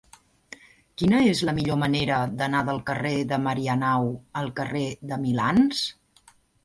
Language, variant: Catalan, Central